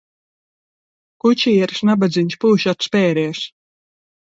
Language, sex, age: Latvian, female, 30-39